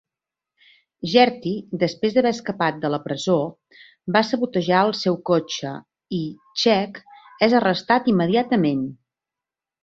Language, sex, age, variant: Catalan, female, 40-49, Central